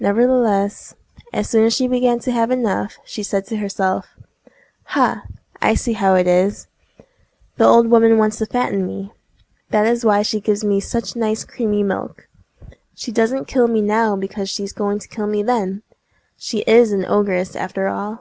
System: none